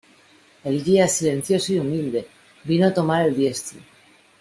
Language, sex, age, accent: Spanish, female, 40-49, España: Norte peninsular (Asturias, Castilla y León, Cantabria, País Vasco, Navarra, Aragón, La Rioja, Guadalajara, Cuenca)